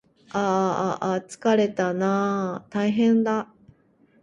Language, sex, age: Japanese, female, 40-49